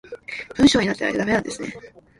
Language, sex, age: Japanese, female, under 19